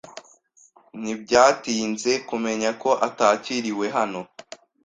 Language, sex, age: Kinyarwanda, male, 19-29